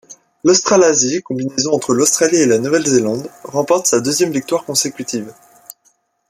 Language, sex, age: French, male, under 19